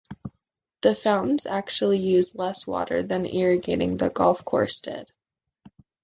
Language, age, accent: English, 19-29, United States English